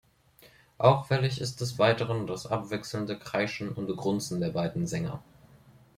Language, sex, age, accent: German, male, 19-29, Deutschland Deutsch